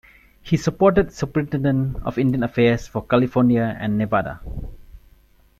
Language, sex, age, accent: English, male, 30-39, India and South Asia (India, Pakistan, Sri Lanka)